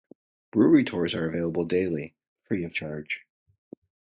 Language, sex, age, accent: English, male, 40-49, United States English